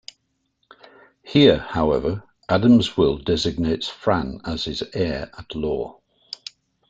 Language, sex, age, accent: English, male, 60-69, England English